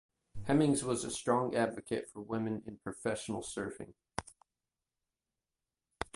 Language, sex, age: English, male, 30-39